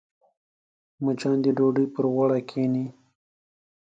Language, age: Pashto, 19-29